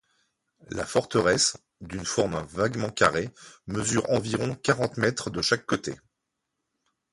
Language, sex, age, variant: French, male, 40-49, Français de métropole